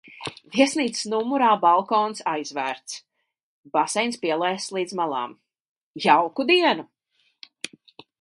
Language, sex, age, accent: Latvian, female, 50-59, Rigas